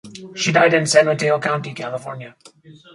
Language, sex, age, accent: English, male, 40-49, United States English